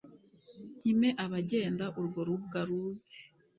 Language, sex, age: Kinyarwanda, female, 19-29